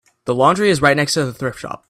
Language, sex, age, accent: English, male, under 19, United States English